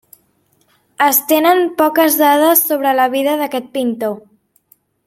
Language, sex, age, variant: Catalan, female, under 19, Central